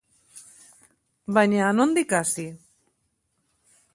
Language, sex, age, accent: Basque, female, 60-69, Mendebalekoa (Araba, Bizkaia, Gipuzkoako mendebaleko herri batzuk)